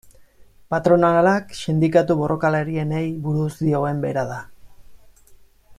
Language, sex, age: Basque, male, 40-49